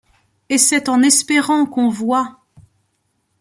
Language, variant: French, Français de métropole